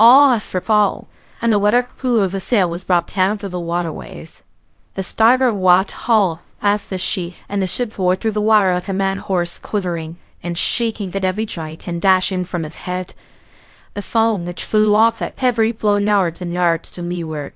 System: TTS, VITS